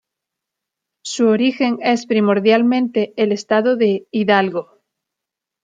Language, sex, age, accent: Spanish, female, 30-39, España: Sur peninsular (Andalucia, Extremadura, Murcia)